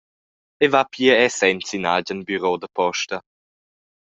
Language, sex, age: Romansh, male, under 19